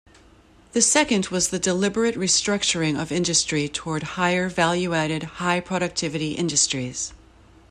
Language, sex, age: English, female, 50-59